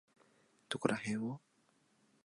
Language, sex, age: Japanese, male, 19-29